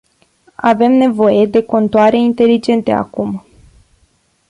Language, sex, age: Romanian, female, 19-29